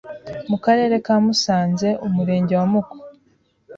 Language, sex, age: Kinyarwanda, female, 19-29